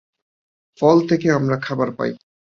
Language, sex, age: Bengali, male, 30-39